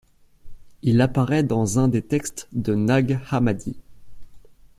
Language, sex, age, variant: French, male, under 19, Français de métropole